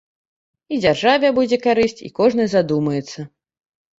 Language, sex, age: Belarusian, female, 30-39